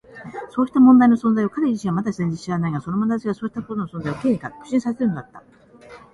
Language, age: Japanese, 60-69